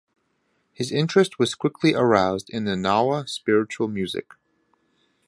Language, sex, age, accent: English, male, 19-29, United States English